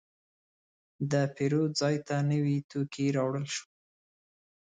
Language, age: Pashto, 30-39